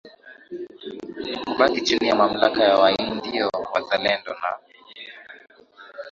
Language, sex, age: Swahili, male, 19-29